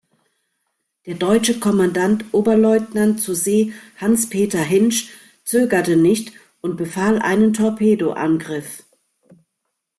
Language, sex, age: German, female, 50-59